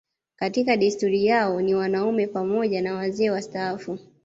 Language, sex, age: Swahili, female, 19-29